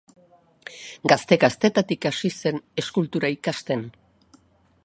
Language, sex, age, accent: Basque, female, 60-69, Erdialdekoa edo Nafarra (Gipuzkoa, Nafarroa)